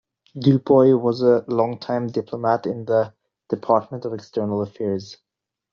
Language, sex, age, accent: English, male, 19-29, United States English